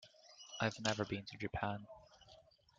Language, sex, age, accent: English, male, 19-29, England English